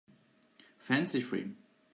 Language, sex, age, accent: English, male, 19-29, United States English